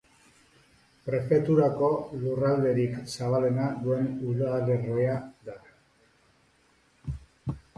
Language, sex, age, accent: Basque, male, 40-49, Mendebalekoa (Araba, Bizkaia, Gipuzkoako mendebaleko herri batzuk)